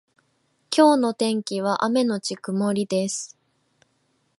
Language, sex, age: Japanese, female, 19-29